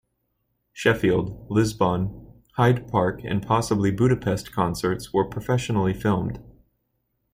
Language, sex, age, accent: English, male, 19-29, United States English